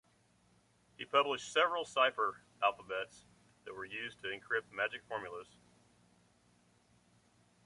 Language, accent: English, United States English